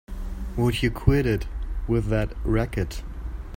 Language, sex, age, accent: English, male, 19-29, United States English